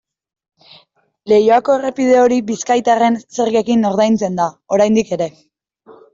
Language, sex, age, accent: Basque, female, 19-29, Mendebalekoa (Araba, Bizkaia, Gipuzkoako mendebaleko herri batzuk)